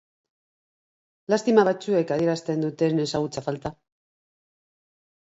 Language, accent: Basque, Mendebalekoa (Araba, Bizkaia, Gipuzkoako mendebaleko herri batzuk)